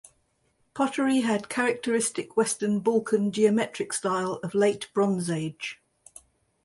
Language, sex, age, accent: English, female, 70-79, England English